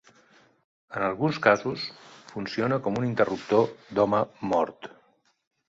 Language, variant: Catalan, Central